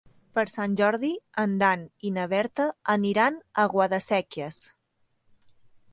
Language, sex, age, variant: Catalan, female, 19-29, Central